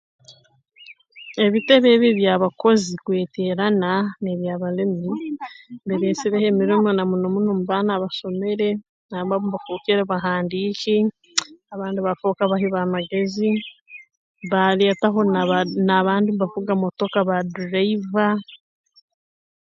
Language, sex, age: Tooro, female, 19-29